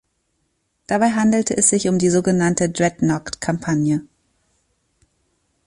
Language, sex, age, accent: German, female, 30-39, Deutschland Deutsch